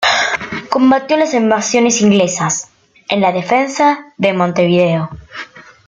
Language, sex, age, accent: Spanish, female, under 19, Rioplatense: Argentina, Uruguay, este de Bolivia, Paraguay